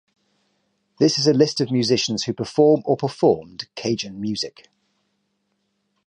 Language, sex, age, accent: English, male, 40-49, England English